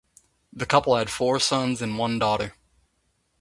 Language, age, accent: English, 19-29, United States English